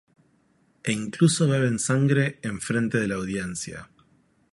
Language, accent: Spanish, Rioplatense: Argentina, Uruguay, este de Bolivia, Paraguay